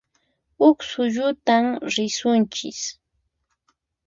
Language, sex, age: Puno Quechua, female, 30-39